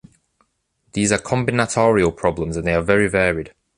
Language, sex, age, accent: English, male, under 19, England English